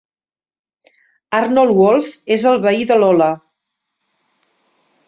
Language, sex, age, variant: Catalan, female, 50-59, Septentrional